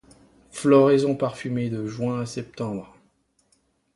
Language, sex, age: French, male, 30-39